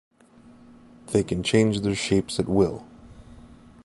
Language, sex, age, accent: English, male, 19-29, United States English